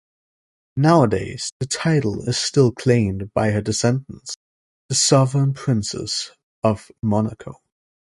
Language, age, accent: English, 19-29, United States English